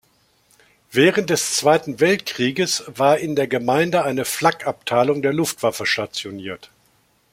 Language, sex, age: German, male, 60-69